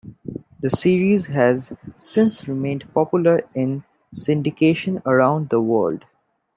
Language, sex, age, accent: English, male, under 19, India and South Asia (India, Pakistan, Sri Lanka)